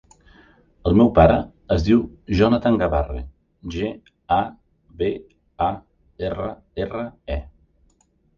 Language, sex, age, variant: Catalan, male, 50-59, Central